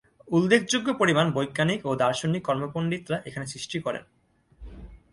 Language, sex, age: Bengali, male, 19-29